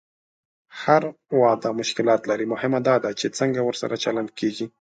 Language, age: Pashto, 30-39